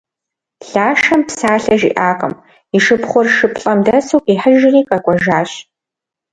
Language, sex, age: Kabardian, female, 19-29